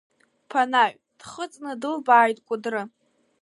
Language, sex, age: Abkhazian, female, under 19